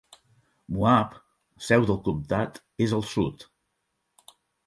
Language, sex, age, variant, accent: Catalan, male, 60-69, Central, central